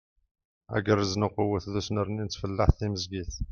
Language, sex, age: Kabyle, male, 50-59